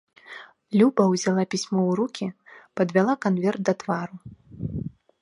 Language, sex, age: Belarusian, female, 19-29